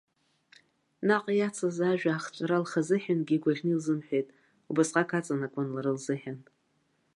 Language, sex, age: Abkhazian, female, 50-59